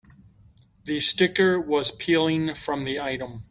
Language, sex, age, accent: English, male, 50-59, United States English